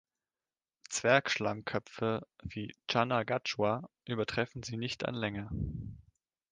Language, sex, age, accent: German, male, 19-29, Deutschland Deutsch